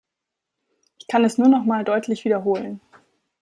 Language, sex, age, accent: German, female, 19-29, Deutschland Deutsch